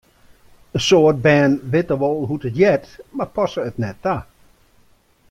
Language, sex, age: Western Frisian, male, 60-69